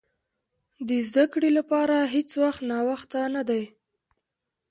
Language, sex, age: Pashto, female, 19-29